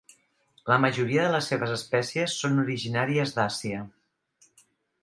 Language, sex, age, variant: Catalan, female, 60-69, Central